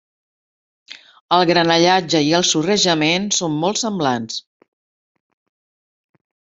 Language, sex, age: Catalan, female, 50-59